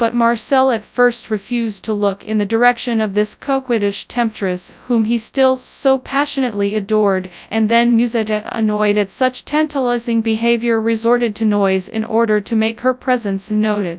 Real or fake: fake